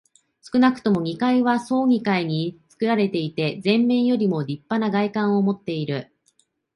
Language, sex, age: Japanese, female, 30-39